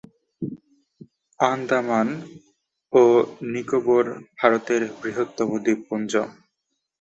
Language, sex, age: Bengali, male, 19-29